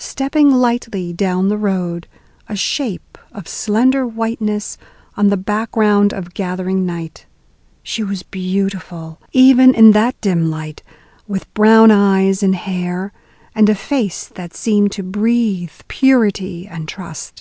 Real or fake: real